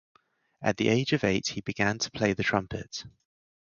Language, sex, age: English, male, 30-39